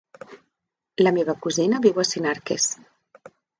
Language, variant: Catalan, Central